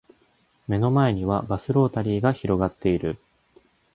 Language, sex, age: Japanese, male, 19-29